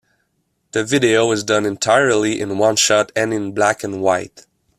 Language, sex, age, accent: English, male, 19-29, Canadian English